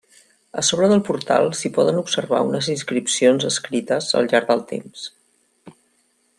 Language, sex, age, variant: Catalan, female, 50-59, Central